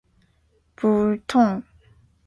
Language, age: Chinese, 19-29